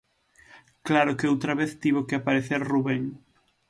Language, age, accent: Galician, 19-29, Normativo (estándar)